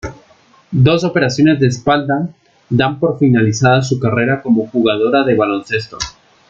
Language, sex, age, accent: Spanish, male, 19-29, Andino-Pacífico: Colombia, Perú, Ecuador, oeste de Bolivia y Venezuela andina